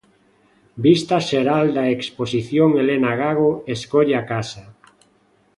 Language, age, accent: Galician, 40-49, Normativo (estándar)